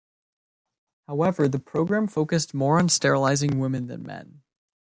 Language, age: English, 19-29